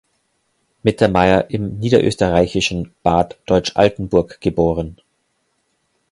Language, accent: German, Deutschland Deutsch